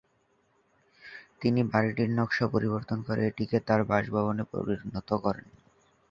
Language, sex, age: Bengali, male, 19-29